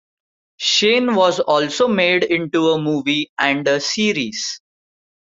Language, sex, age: English, male, 19-29